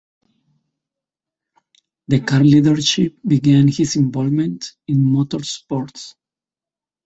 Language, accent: English, Southern African (South Africa, Zimbabwe, Namibia)